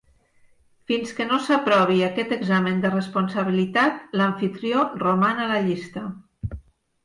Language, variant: Catalan, Nord-Occidental